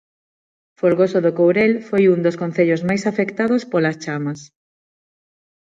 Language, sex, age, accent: Galician, female, 30-39, Normativo (estándar); Neofalante